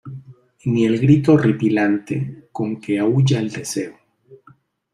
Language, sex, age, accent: Spanish, male, 40-49, México